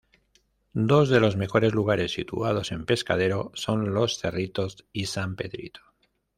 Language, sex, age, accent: Spanish, male, 50-59, España: Norte peninsular (Asturias, Castilla y León, Cantabria, País Vasco, Navarra, Aragón, La Rioja, Guadalajara, Cuenca)